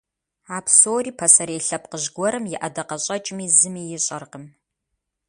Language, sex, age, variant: Kabardian, female, 30-39, Адыгэбзэ (Къэбэрдей, Кирил, псоми зэдай)